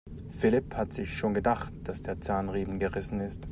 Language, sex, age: German, male, 40-49